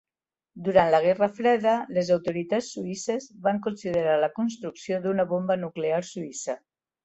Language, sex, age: Catalan, female, 60-69